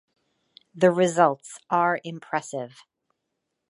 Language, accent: English, United States English